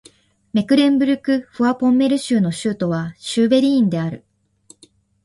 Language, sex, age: Japanese, female, 19-29